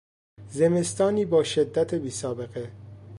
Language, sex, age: Persian, male, 19-29